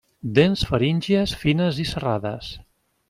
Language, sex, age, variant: Catalan, male, 50-59, Central